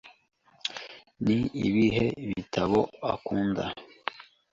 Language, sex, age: Kinyarwanda, male, 19-29